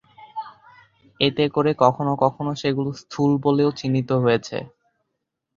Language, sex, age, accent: Bengali, male, under 19, প্রমিত